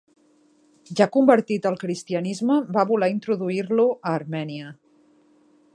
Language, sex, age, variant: Catalan, female, 40-49, Central